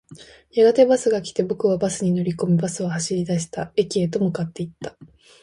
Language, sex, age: Japanese, female, 19-29